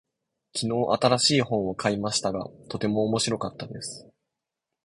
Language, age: Japanese, 19-29